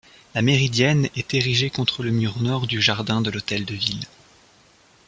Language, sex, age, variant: French, male, 19-29, Français de métropole